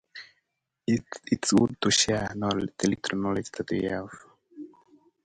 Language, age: English, 19-29